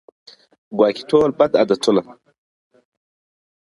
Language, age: Pashto, 30-39